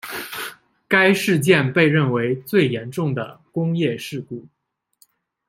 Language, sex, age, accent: Chinese, male, 19-29, 出生地：江苏省